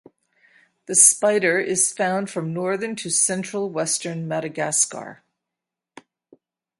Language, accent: English, United States English; Canadian English